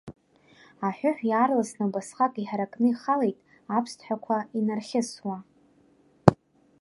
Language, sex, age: Abkhazian, female, 19-29